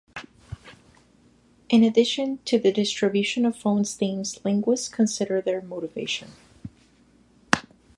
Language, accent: English, United States English